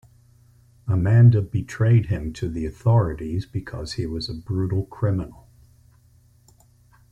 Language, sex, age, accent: English, male, 60-69, United States English